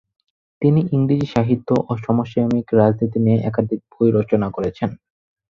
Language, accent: Bengali, প্রমিত বাংলা